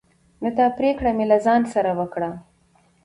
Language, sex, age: Pashto, female, 40-49